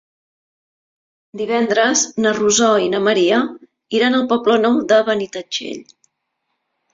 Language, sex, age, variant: Catalan, female, 40-49, Central